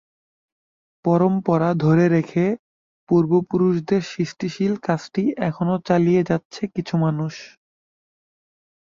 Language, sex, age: Bengali, male, 19-29